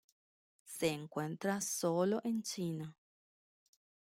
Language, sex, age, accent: Spanish, female, 30-39, Rioplatense: Argentina, Uruguay, este de Bolivia, Paraguay